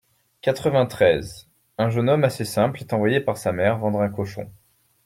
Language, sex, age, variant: French, male, 19-29, Français de métropole